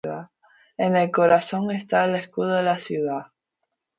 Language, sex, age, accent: Spanish, female, 19-29, España: Islas Canarias